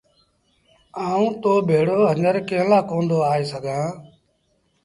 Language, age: Sindhi Bhil, 40-49